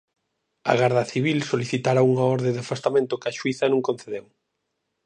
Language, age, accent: Galician, 40-49, Normativo (estándar)